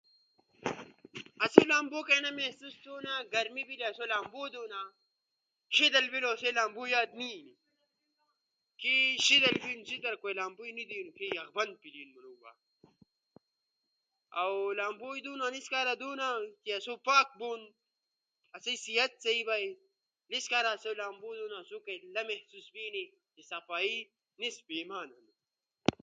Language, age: Ushojo, under 19